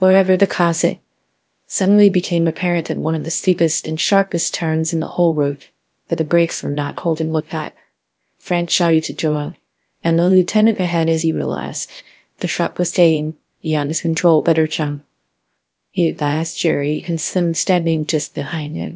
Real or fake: fake